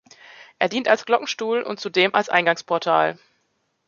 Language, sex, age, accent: German, female, 30-39, Deutschland Deutsch